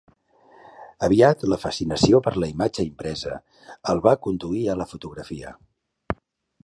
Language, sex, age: Catalan, male, 50-59